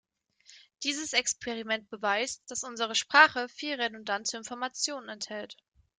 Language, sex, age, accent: German, female, 19-29, Deutschland Deutsch